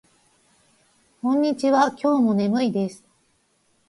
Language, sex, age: Japanese, female, 40-49